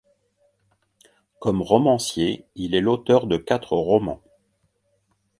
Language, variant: French, Français de métropole